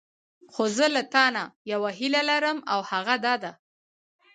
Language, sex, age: Pashto, female, 19-29